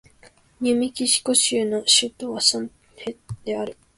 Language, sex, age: Japanese, female, 19-29